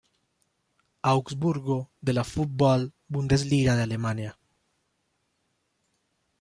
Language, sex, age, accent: Spanish, male, 19-29, Andino-Pacífico: Colombia, Perú, Ecuador, oeste de Bolivia y Venezuela andina